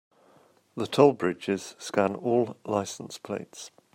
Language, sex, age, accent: English, male, 50-59, England English